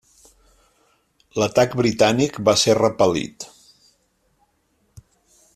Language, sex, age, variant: Catalan, male, 50-59, Central